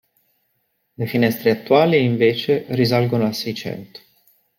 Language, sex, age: Italian, male, 30-39